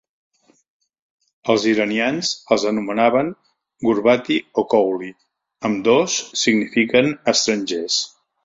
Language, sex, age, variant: Catalan, male, 60-69, Septentrional